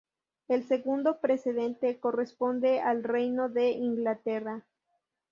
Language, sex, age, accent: Spanish, female, 19-29, México